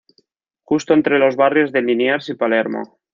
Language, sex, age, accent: Spanish, male, 19-29, España: Norte peninsular (Asturias, Castilla y León, Cantabria, País Vasco, Navarra, Aragón, La Rioja, Guadalajara, Cuenca)